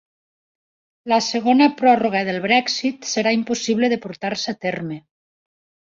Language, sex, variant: Catalan, female, Nord-Occidental